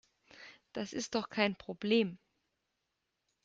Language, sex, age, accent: German, female, 19-29, Deutschland Deutsch